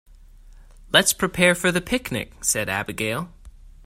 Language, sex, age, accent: English, male, 30-39, United States English